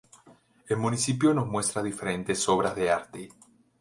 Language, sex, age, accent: Spanish, male, 19-29, México